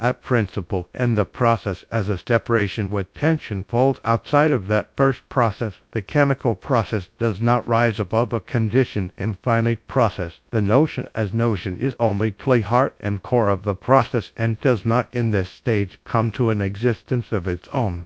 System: TTS, GradTTS